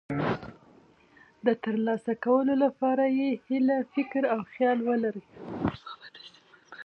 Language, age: Pashto, 30-39